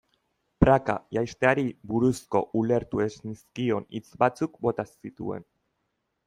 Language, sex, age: Basque, male, 30-39